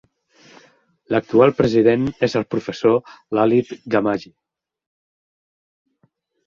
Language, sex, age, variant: Catalan, male, 50-59, Central